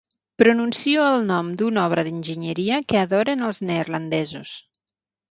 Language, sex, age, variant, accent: Catalan, female, 50-59, Nord-Occidental, Tortosí